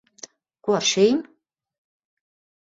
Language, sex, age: Latvian, female, 50-59